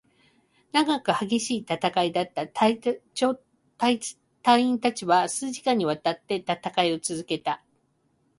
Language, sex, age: Japanese, female, 50-59